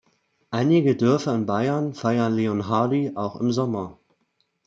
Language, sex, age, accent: German, male, 40-49, Deutschland Deutsch